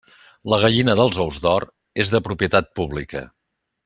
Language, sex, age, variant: Catalan, male, 60-69, Central